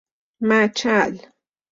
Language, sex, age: Persian, female, 30-39